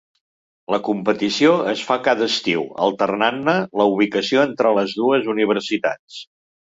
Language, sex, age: Catalan, male, 70-79